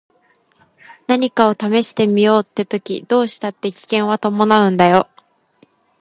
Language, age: Japanese, under 19